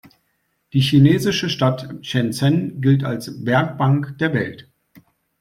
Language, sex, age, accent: German, male, 40-49, Deutschland Deutsch